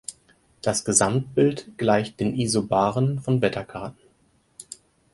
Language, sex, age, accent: German, male, 19-29, Deutschland Deutsch